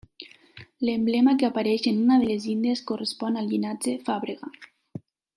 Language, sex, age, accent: Catalan, female, 19-29, valencià